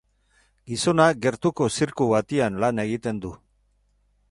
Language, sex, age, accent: Basque, male, 60-69, Mendebalekoa (Araba, Bizkaia, Gipuzkoako mendebaleko herri batzuk)